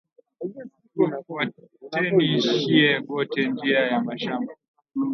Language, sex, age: Swahili, male, 19-29